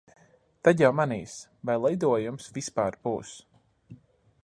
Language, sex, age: Latvian, male, 30-39